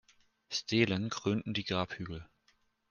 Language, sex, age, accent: German, male, 19-29, Deutschland Deutsch